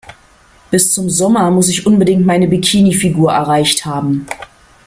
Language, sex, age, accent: German, female, 50-59, Deutschland Deutsch